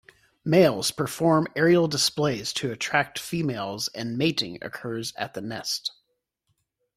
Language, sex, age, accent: English, male, 50-59, United States English